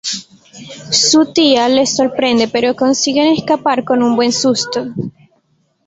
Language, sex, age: Spanish, female, 19-29